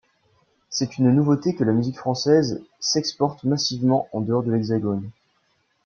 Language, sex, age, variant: French, male, 19-29, Français de métropole